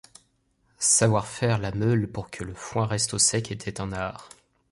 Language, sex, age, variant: French, male, 30-39, Français de métropole